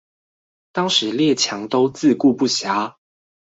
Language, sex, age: Chinese, male, 19-29